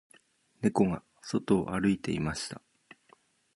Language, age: Japanese, 30-39